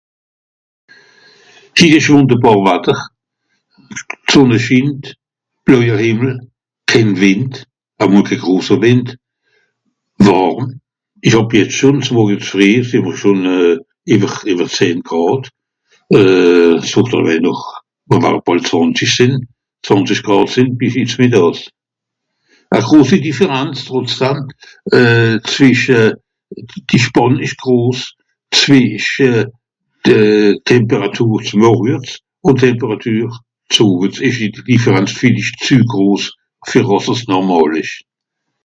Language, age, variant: Swiss German, 70-79, Nordniederàlemmànisch (Rishoffe, Zàwere, Bùsswìller, Hawenau, Brüemt, Stroossbùri, Molse, Dàmbàch, Schlettstàtt, Pfàlzbùri usw.)